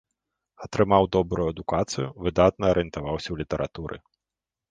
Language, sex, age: Belarusian, male, 30-39